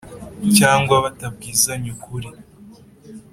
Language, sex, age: Kinyarwanda, male, 19-29